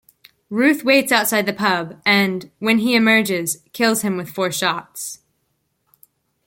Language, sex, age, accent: English, female, under 19, United States English